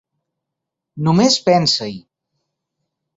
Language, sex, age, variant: Catalan, male, 40-49, Central